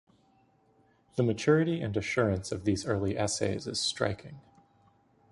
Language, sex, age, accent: English, male, 40-49, United States English